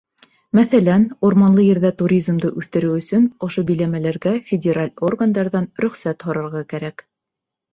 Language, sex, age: Bashkir, female, 30-39